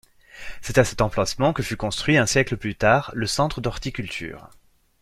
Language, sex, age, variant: French, male, 30-39, Français de métropole